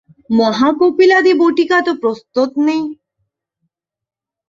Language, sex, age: Bengali, female, 19-29